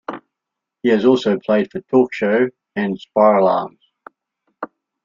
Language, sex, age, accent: English, male, 70-79, Australian English